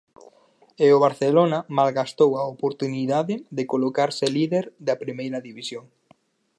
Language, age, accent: Galician, 19-29, Oriental (común en zona oriental)